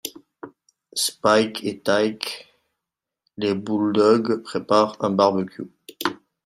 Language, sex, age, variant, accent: French, male, 40-49, Français du nord de l'Afrique, Français du Maroc